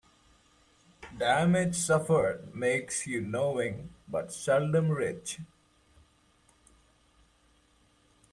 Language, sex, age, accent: English, male, under 19, India and South Asia (India, Pakistan, Sri Lanka)